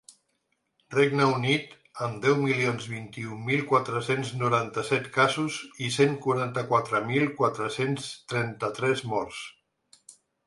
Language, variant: Catalan, Central